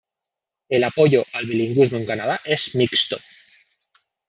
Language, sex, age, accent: Spanish, male, 19-29, España: Centro-Sur peninsular (Madrid, Toledo, Castilla-La Mancha)